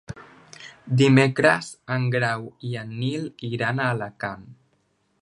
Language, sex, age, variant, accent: Catalan, male, under 19, Central, central